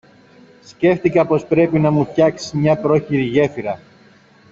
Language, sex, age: Greek, male, 40-49